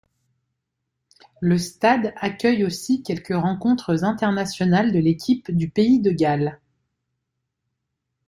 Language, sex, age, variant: French, female, 30-39, Français de métropole